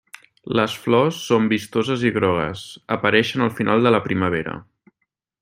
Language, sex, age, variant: Catalan, male, 19-29, Central